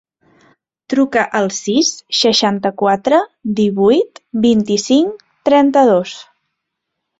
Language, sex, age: Catalan, female, 30-39